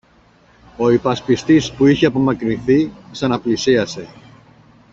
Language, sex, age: Greek, male, 40-49